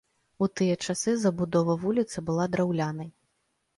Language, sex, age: Belarusian, female, 30-39